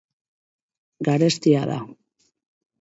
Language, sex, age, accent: Basque, female, 40-49, Mendebalekoa (Araba, Bizkaia, Gipuzkoako mendebaleko herri batzuk)